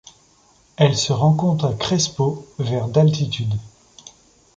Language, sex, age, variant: French, male, 30-39, Français de métropole